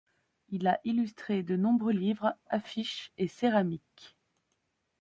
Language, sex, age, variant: French, female, 30-39, Français de métropole